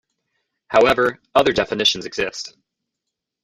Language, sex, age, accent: English, male, 19-29, United States English